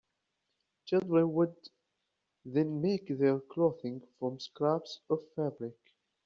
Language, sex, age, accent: English, male, 19-29, United States English